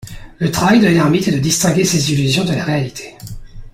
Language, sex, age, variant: French, male, 19-29, Français de métropole